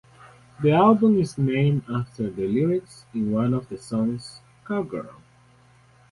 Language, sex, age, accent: English, male, 19-29, United States English